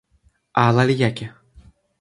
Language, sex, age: Toki Pona, male, 19-29